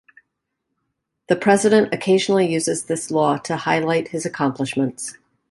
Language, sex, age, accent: English, female, 40-49, United States English